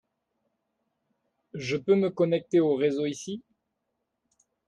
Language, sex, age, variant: French, male, 40-49, Français de métropole